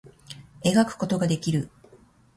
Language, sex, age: Japanese, female, 40-49